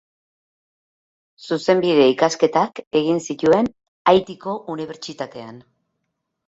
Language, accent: Basque, Mendebalekoa (Araba, Bizkaia, Gipuzkoako mendebaleko herri batzuk)